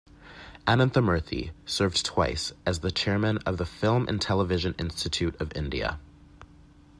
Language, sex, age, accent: English, male, 19-29, United States English